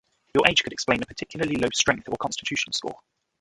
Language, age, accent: English, 19-29, England English